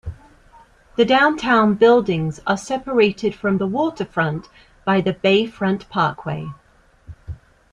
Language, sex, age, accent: English, female, 40-49, England English